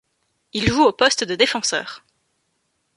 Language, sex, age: French, female, 19-29